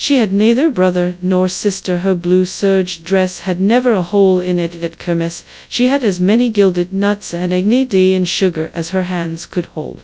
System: TTS, FastPitch